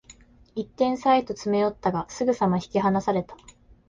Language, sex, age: Japanese, female, 19-29